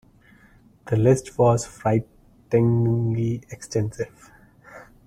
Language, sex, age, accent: English, male, 30-39, India and South Asia (India, Pakistan, Sri Lanka)